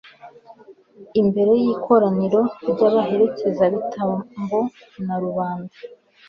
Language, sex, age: Kinyarwanda, female, 19-29